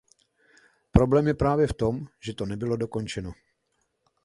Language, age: Czech, 40-49